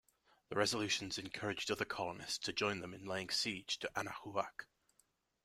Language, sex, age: English, male, 19-29